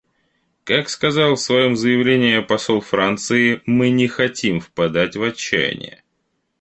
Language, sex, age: Russian, male, 30-39